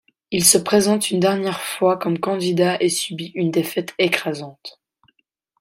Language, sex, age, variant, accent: French, female, 19-29, Français d'Europe, Français de Suisse